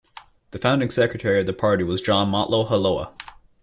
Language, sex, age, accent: English, male, 19-29, United States English